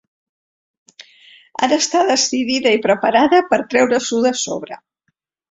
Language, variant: Catalan, Central